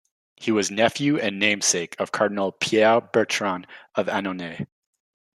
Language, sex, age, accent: English, male, 19-29, Canadian English